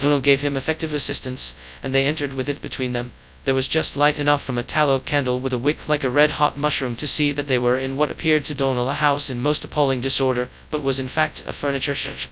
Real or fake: fake